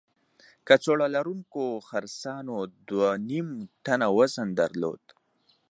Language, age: Pashto, under 19